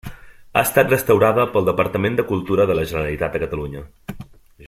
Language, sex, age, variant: Catalan, male, 30-39, Central